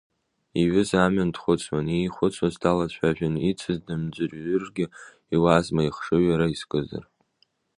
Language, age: Abkhazian, under 19